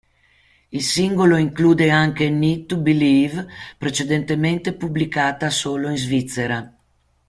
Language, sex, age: Italian, female, 60-69